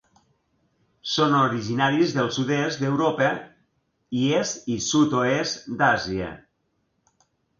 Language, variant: Catalan, Nord-Occidental